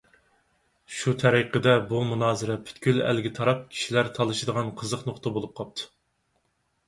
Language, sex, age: Uyghur, male, 30-39